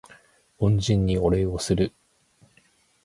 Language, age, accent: Japanese, 30-39, 標準語